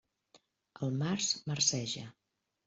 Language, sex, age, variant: Catalan, female, 50-59, Central